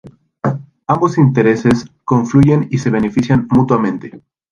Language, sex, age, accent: Spanish, male, 19-29, México